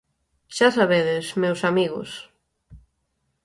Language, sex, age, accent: Galician, female, 19-29, Central (gheada); Normativo (estándar)